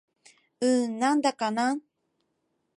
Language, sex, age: Japanese, female, 19-29